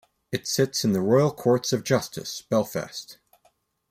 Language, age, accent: English, 19-29, United States English